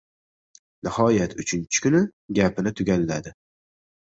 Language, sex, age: Uzbek, male, 19-29